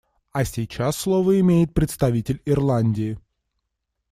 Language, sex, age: Russian, male, 19-29